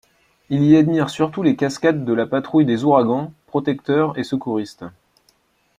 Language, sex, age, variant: French, male, 19-29, Français de métropole